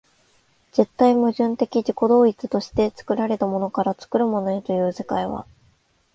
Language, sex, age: Japanese, female, 19-29